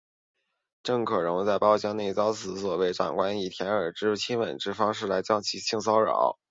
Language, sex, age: Chinese, male, 19-29